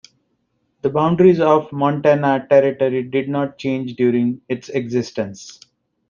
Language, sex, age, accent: English, male, 30-39, India and South Asia (India, Pakistan, Sri Lanka)